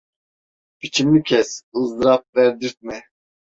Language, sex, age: Turkish, male, 19-29